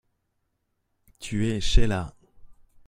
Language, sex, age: French, male, 30-39